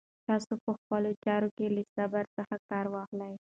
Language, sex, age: Pashto, female, 19-29